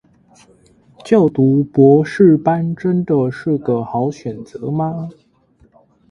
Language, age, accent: Chinese, 19-29, 出生地：彰化縣